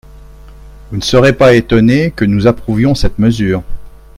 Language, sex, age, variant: French, male, 60-69, Français de métropole